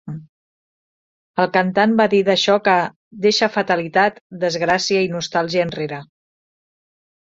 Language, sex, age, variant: Catalan, female, 40-49, Central